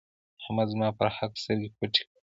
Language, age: Pashto, 19-29